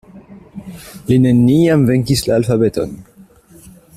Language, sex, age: Esperanto, male, 19-29